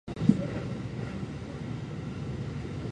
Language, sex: Japanese, female